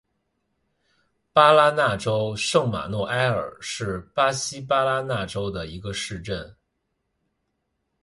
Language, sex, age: Chinese, male, 19-29